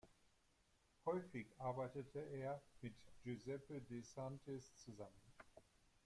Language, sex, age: German, male, 60-69